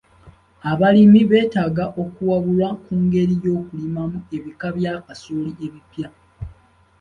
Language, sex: Ganda, male